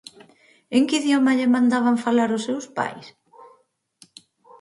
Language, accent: Galician, Atlántico (seseo e gheada); Normativo (estándar)